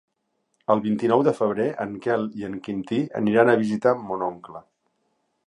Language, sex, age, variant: Catalan, male, 50-59, Central